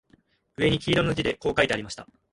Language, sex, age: Japanese, male, 19-29